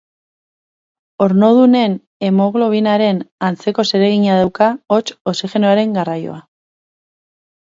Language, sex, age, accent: Basque, female, 19-29, Mendebalekoa (Araba, Bizkaia, Gipuzkoako mendebaleko herri batzuk)